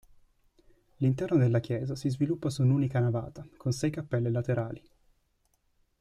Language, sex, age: Italian, male, 19-29